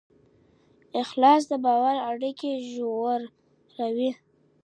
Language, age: Pashto, 19-29